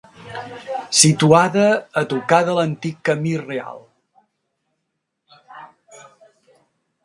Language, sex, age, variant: Catalan, male, 70-79, Central